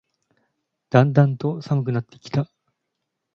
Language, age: Japanese, 19-29